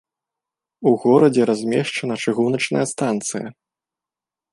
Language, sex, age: Belarusian, male, 19-29